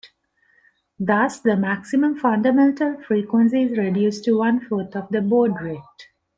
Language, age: English, 50-59